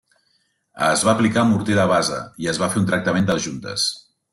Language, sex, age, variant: Catalan, male, 40-49, Central